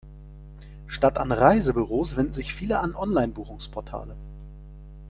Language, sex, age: German, male, 30-39